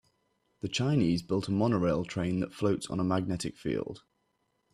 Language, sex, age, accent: English, male, 19-29, Welsh English